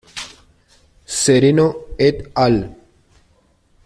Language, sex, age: Spanish, male, 30-39